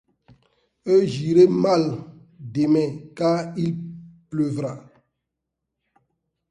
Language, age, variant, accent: French, 30-39, Français d'Afrique subsaharienne et des îles africaines, Français de Côte d’Ivoire